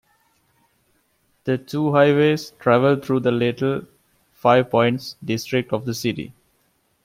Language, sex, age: English, male, 19-29